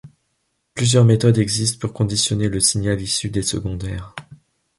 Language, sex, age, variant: French, male, 19-29, Français de métropole